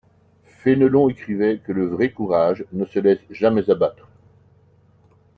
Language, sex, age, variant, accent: French, male, 50-59, Français d'Europe, Français de Belgique